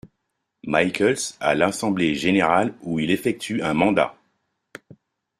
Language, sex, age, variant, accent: French, male, 40-49, Français des départements et régions d'outre-mer, Français de Guadeloupe